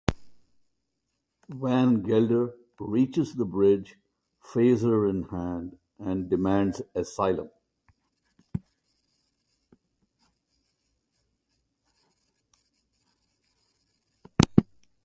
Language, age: English, 60-69